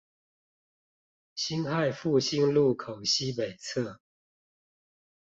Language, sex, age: Chinese, male, 50-59